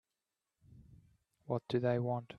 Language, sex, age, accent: English, male, 30-39, Australian English